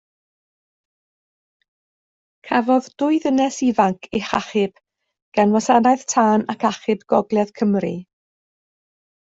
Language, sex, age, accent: Welsh, female, 50-59, Y Deyrnas Unedig Cymraeg